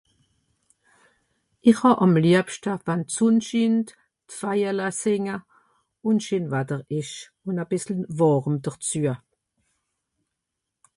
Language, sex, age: Swiss German, female, 60-69